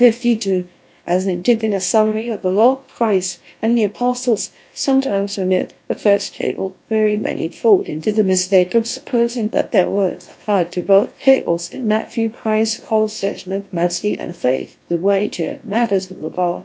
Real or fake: fake